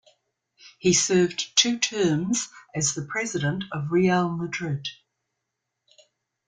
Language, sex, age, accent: English, female, 60-69, New Zealand English